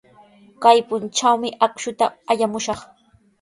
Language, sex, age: Sihuas Ancash Quechua, female, 19-29